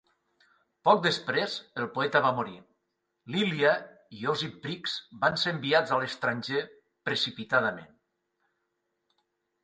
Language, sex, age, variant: Catalan, male, 50-59, Nord-Occidental